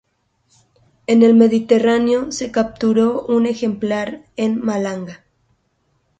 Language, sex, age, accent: Spanish, female, 19-29, México